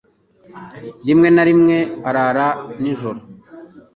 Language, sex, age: Kinyarwanda, male, 40-49